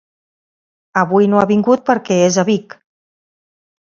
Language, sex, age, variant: Catalan, female, 40-49, Central